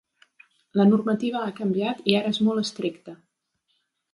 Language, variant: Catalan, Central